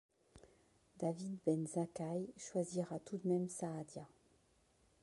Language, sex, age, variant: French, female, 50-59, Français de métropole